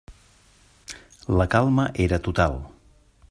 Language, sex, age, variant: Catalan, male, 50-59, Central